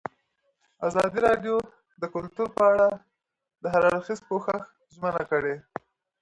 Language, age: Pashto, 19-29